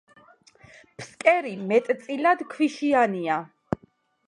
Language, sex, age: Georgian, female, 30-39